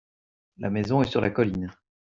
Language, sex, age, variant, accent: French, male, 30-39, Français d'Europe, Français de Belgique